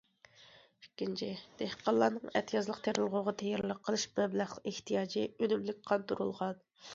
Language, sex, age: Uyghur, female, 30-39